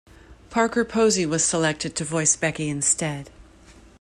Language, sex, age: English, female, 50-59